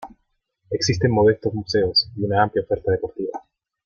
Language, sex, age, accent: Spanish, male, 19-29, Chileno: Chile, Cuyo